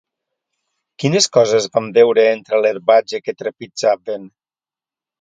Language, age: Catalan, 60-69